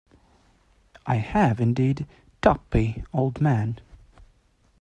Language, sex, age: English, male, 19-29